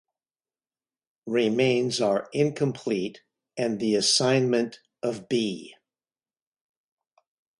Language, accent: English, United States English